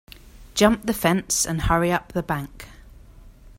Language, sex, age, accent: English, female, 30-39, England English